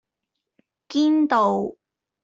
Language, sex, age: Cantonese, female, 19-29